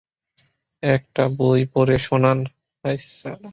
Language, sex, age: Bengali, male, 19-29